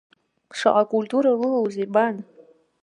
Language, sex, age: Abkhazian, female, under 19